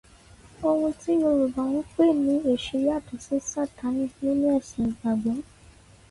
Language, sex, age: Yoruba, female, 19-29